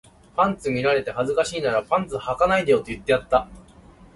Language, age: Japanese, 19-29